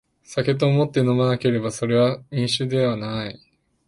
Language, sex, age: Japanese, male, 19-29